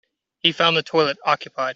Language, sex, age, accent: English, male, 30-39, United States English